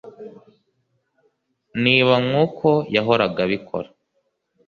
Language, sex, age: Kinyarwanda, male, 19-29